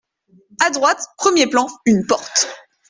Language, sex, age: French, female, 19-29